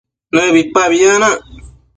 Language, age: Matsés, under 19